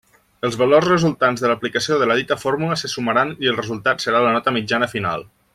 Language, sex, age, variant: Catalan, male, 30-39, Nord-Occidental